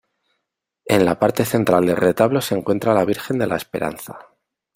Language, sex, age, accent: Spanish, male, 30-39, España: Centro-Sur peninsular (Madrid, Toledo, Castilla-La Mancha)